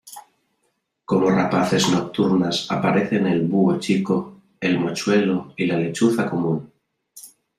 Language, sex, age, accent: Spanish, male, 30-39, España: Centro-Sur peninsular (Madrid, Toledo, Castilla-La Mancha)